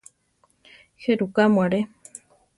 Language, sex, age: Central Tarahumara, female, 30-39